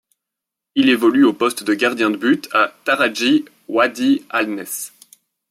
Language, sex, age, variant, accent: French, male, 30-39, Français d'Europe, Français de Belgique